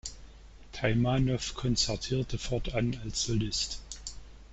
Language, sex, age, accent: German, male, 50-59, Deutschland Deutsch